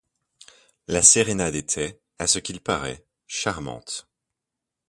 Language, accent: French, Français de Belgique